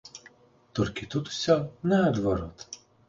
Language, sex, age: Belarusian, male, 30-39